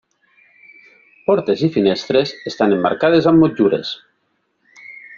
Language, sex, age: Catalan, male, 40-49